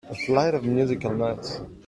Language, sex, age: English, male, 30-39